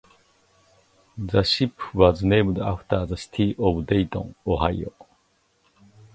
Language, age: English, 50-59